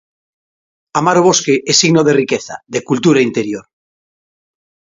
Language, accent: Galician, Normativo (estándar)